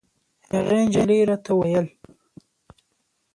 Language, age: Pashto, 19-29